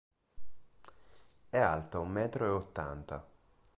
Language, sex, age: Italian, male, 19-29